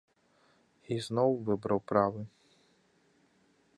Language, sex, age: Belarusian, male, 19-29